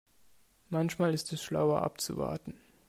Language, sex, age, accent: German, male, 19-29, Deutschland Deutsch